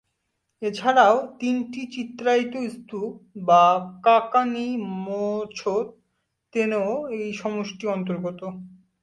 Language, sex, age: Bengali, male, 19-29